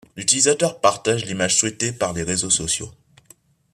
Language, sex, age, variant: French, male, under 19, Français des départements et régions d'outre-mer